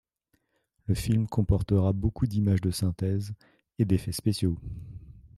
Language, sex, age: French, male, 40-49